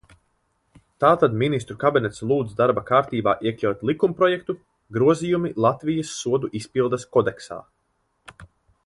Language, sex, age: Latvian, male, 19-29